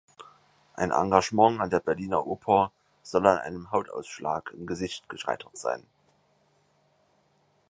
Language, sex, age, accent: German, male, 19-29, Deutschland Deutsch